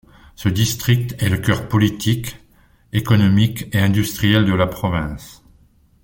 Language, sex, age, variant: French, male, 60-69, Français de métropole